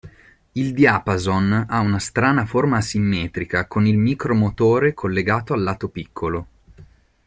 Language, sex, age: Italian, male, 30-39